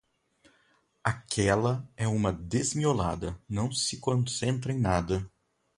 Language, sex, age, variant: Portuguese, male, 30-39, Portuguese (Brasil)